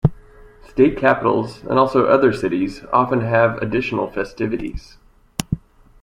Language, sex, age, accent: English, male, 19-29, United States English